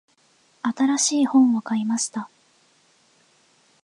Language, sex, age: Japanese, female, 19-29